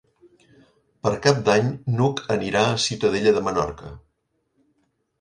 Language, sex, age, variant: Catalan, male, 50-59, Central